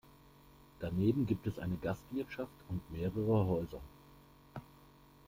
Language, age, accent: German, 50-59, Deutschland Deutsch